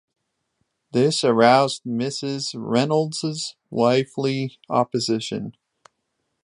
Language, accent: English, United States English